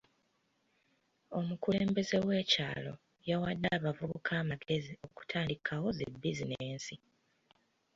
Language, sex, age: Ganda, female, 19-29